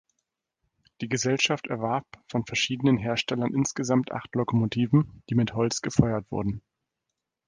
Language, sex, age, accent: German, male, 30-39, Deutschland Deutsch